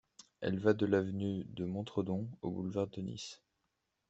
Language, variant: French, Français de métropole